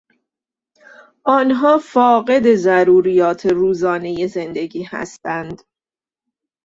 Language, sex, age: Persian, female, 30-39